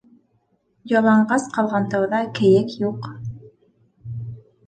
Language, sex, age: Bashkir, female, 19-29